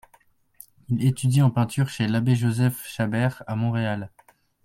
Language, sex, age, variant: French, male, under 19, Français de métropole